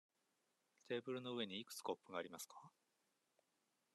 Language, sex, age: Japanese, male, 40-49